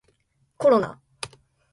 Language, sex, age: Japanese, female, 19-29